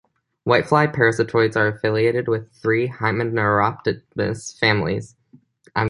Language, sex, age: English, male, under 19